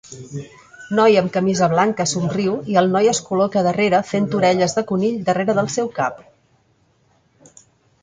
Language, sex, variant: Catalan, female, Central